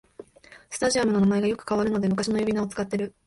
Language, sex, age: Japanese, female, 19-29